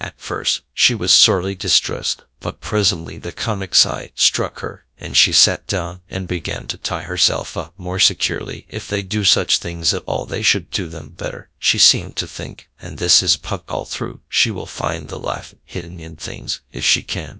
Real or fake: fake